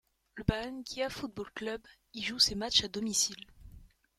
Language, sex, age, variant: French, female, 19-29, Français de métropole